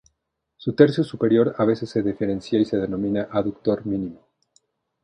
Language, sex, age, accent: Spanish, male, 40-49, México